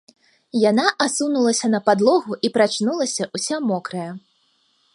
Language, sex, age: Belarusian, female, 19-29